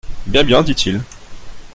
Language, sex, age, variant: French, male, 19-29, Français de métropole